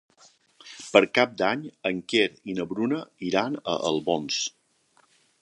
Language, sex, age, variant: Catalan, male, 60-69, Balear